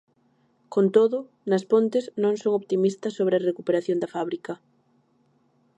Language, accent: Galician, Oriental (común en zona oriental)